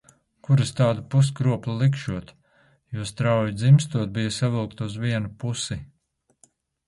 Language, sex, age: Latvian, male, 40-49